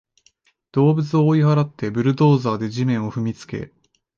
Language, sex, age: Japanese, male, 19-29